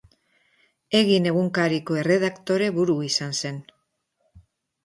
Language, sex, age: Basque, female, 50-59